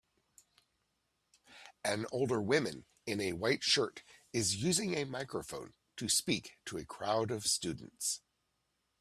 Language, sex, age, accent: English, male, 50-59, United States English